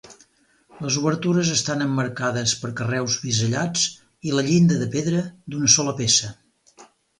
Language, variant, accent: Catalan, Central, central; Empordanès